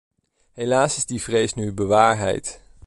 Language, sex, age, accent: Dutch, male, 19-29, Nederlands Nederlands